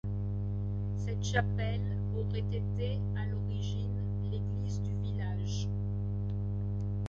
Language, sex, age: French, female, 60-69